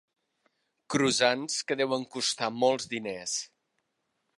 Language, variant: Catalan, Nord-Occidental